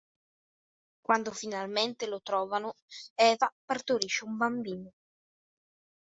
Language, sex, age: Italian, male, under 19